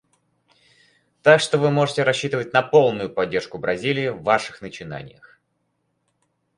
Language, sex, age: Russian, male, under 19